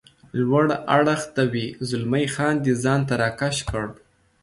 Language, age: Pashto, 19-29